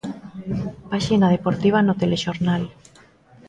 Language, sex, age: Galician, female, 40-49